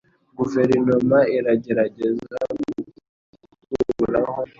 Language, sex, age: Kinyarwanda, male, under 19